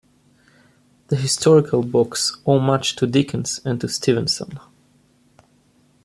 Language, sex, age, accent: English, male, 19-29, United States English